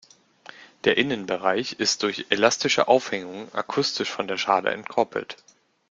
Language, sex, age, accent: German, male, 30-39, Deutschland Deutsch